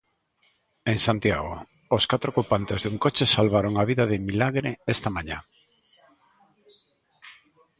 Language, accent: Galician, Normativo (estándar)